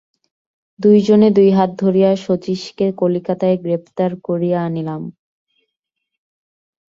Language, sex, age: Bengali, female, 19-29